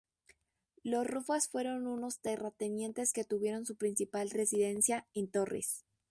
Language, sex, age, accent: Spanish, female, under 19, México